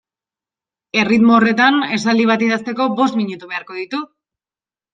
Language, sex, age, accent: Basque, female, 19-29, Erdialdekoa edo Nafarra (Gipuzkoa, Nafarroa)